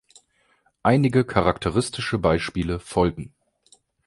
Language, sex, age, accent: German, male, 30-39, Deutschland Deutsch